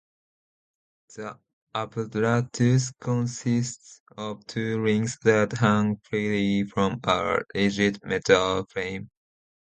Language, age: English, under 19